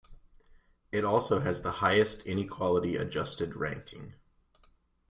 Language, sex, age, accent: English, male, 19-29, United States English